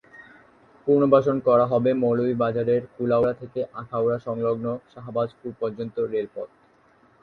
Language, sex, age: Bengali, male, under 19